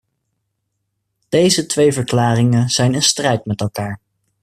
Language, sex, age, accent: Dutch, male, 19-29, Nederlands Nederlands